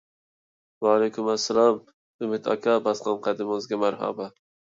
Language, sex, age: Uyghur, male, 19-29